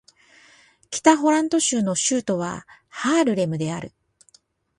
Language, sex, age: Japanese, female, 40-49